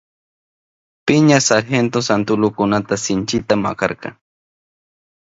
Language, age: Southern Pastaza Quechua, 30-39